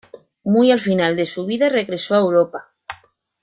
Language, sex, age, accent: Spanish, female, 40-49, España: Sur peninsular (Andalucia, Extremadura, Murcia)